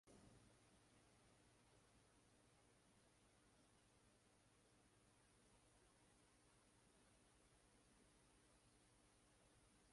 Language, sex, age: Mongolian, male, 30-39